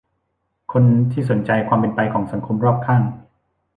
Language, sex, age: Thai, male, 19-29